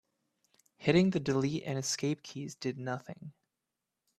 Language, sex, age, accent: English, male, 19-29, Canadian English